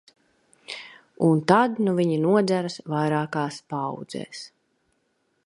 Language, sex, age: Latvian, female, 30-39